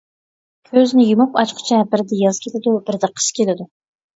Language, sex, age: Uyghur, female, 30-39